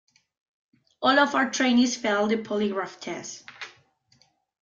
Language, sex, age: English, female, 19-29